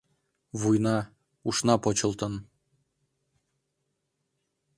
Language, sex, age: Mari, male, 19-29